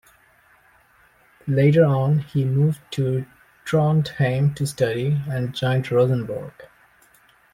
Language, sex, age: English, male, 19-29